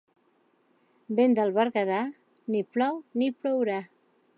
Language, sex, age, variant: Catalan, female, 40-49, Central